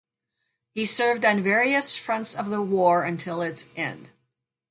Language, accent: English, United States English